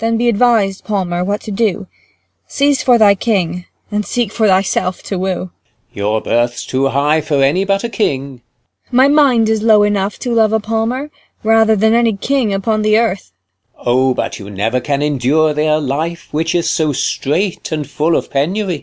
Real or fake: real